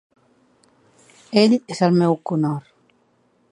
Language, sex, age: Catalan, female, 60-69